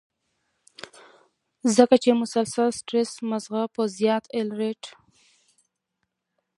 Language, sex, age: Pashto, female, 19-29